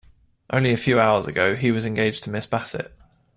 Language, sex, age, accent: English, male, 30-39, England English